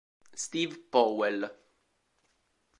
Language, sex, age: Italian, male, 19-29